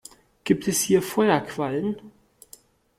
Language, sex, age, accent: German, male, 19-29, Deutschland Deutsch